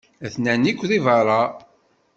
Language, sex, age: Kabyle, male, 50-59